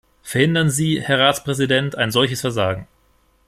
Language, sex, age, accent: German, male, 30-39, Deutschland Deutsch